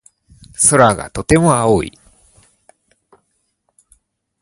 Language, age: Japanese, 19-29